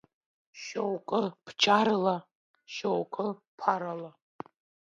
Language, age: Abkhazian, under 19